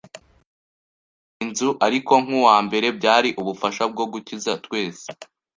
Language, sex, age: Kinyarwanda, male, under 19